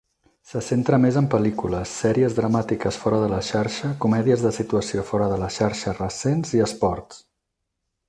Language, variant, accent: Catalan, Central, central